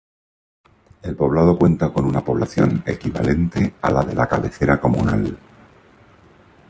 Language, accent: Spanish, España: Centro-Sur peninsular (Madrid, Toledo, Castilla-La Mancha)